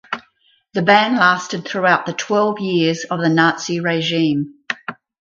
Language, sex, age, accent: English, female, 60-69, Australian English